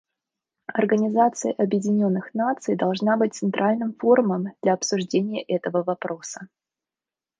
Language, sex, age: Russian, female, 19-29